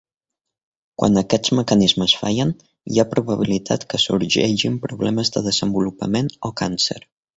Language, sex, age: Catalan, male, 19-29